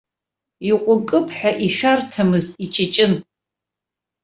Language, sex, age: Abkhazian, female, 40-49